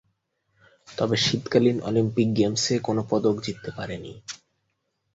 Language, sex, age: Bengali, male, 19-29